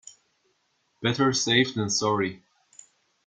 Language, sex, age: English, male, 19-29